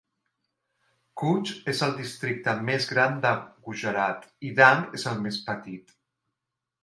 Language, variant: Catalan, Central